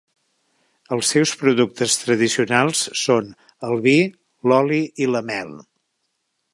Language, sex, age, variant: Catalan, male, 60-69, Central